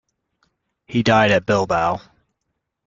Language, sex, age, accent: English, male, 30-39, United States English